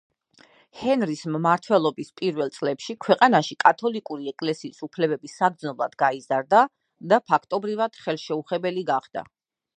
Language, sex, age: Georgian, female, 30-39